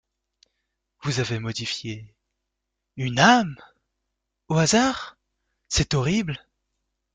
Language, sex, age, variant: French, male, 19-29, Français de métropole